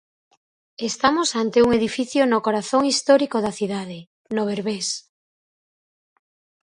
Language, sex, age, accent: Galician, female, 40-49, Normativo (estándar)